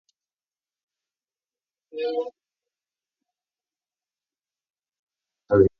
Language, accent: English, India and South Asia (India, Pakistan, Sri Lanka)